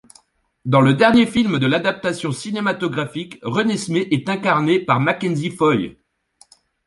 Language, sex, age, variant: French, male, 30-39, Français de métropole